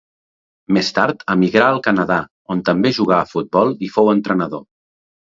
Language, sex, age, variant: Catalan, male, 40-49, Central